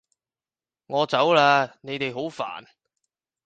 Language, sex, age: Cantonese, male, 19-29